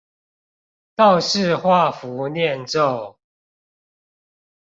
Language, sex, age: Chinese, male, 50-59